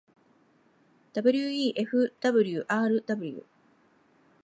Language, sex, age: Japanese, female, 50-59